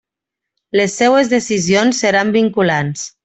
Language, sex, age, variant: Catalan, female, 19-29, Nord-Occidental